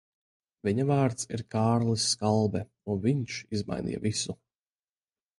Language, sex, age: Latvian, male, 19-29